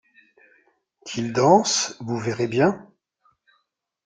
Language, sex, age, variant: French, male, 50-59, Français de métropole